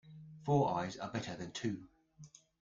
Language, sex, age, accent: English, male, 40-49, England English